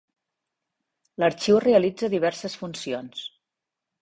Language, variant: Catalan, Central